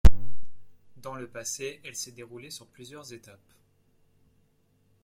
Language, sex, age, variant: French, male, 19-29, Français de métropole